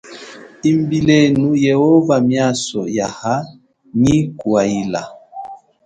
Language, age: Chokwe, 30-39